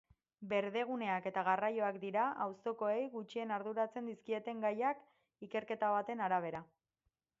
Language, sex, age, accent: Basque, female, 30-39, Erdialdekoa edo Nafarra (Gipuzkoa, Nafarroa)